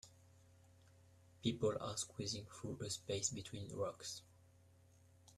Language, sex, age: English, male, under 19